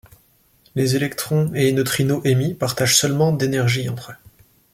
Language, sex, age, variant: French, male, 19-29, Français de métropole